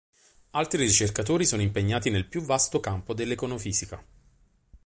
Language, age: Italian, 30-39